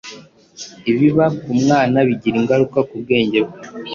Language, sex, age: Kinyarwanda, female, 19-29